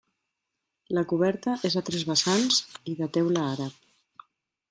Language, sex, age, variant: Catalan, female, 50-59, Central